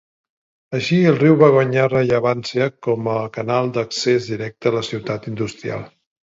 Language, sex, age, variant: Catalan, male, 40-49, Central